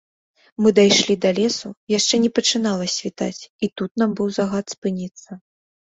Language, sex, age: Belarusian, female, 19-29